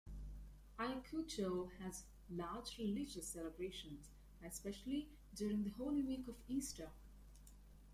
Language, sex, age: English, female, 19-29